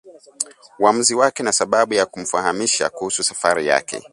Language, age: Swahili, 30-39